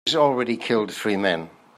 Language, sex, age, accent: English, male, 70-79, Welsh English